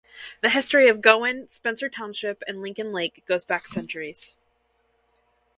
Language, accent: English, United States English